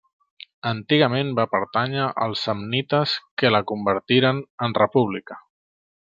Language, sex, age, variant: Catalan, male, 30-39, Central